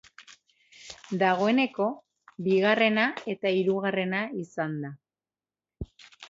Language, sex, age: Basque, female, 30-39